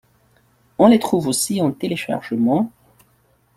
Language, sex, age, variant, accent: French, male, 30-39, Français d'Afrique subsaharienne et des îles africaines, Français de Madagascar